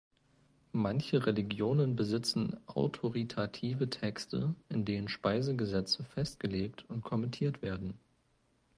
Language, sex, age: German, male, 19-29